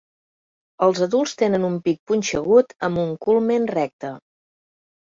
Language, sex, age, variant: Catalan, female, 50-59, Central